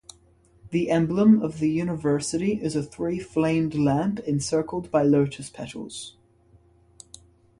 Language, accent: English, United States English; Australian English